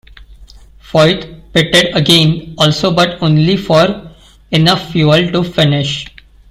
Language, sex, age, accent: English, male, 19-29, India and South Asia (India, Pakistan, Sri Lanka)